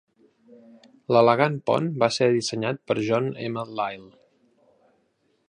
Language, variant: Catalan, Central